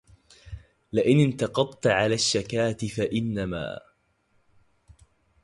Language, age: Arabic, 19-29